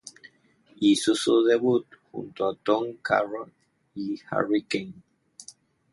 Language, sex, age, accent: Spanish, male, 40-49, Caribe: Cuba, Venezuela, Puerto Rico, República Dominicana, Panamá, Colombia caribeña, México caribeño, Costa del golfo de México